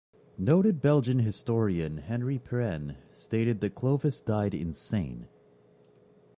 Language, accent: English, Canadian English